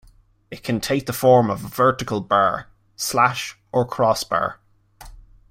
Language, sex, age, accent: English, male, 19-29, Irish English